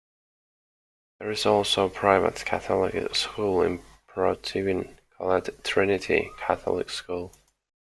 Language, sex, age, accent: English, male, 19-29, United States English